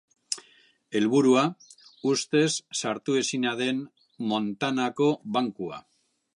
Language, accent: Basque, Mendebalekoa (Araba, Bizkaia, Gipuzkoako mendebaleko herri batzuk)